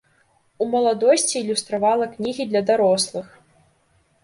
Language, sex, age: Belarusian, female, 19-29